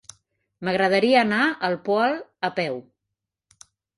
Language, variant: Catalan, Central